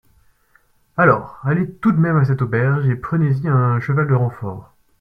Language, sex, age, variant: French, male, 19-29, Français de métropole